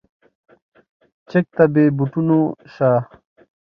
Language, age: Pashto, 19-29